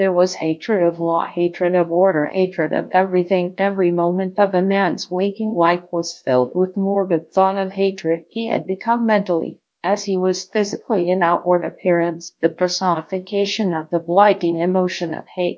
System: TTS, GlowTTS